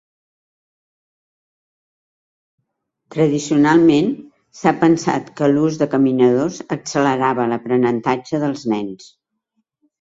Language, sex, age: Catalan, female, 60-69